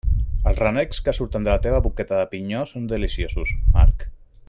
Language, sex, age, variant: Catalan, male, 40-49, Central